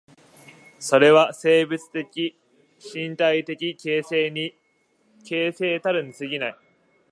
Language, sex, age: Japanese, male, 19-29